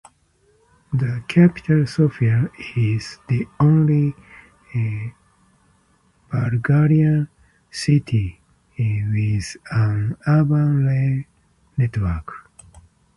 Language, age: English, 50-59